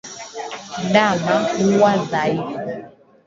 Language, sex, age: Swahili, female, 19-29